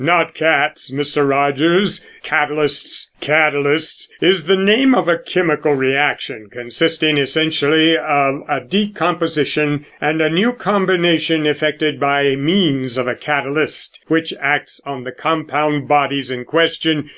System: none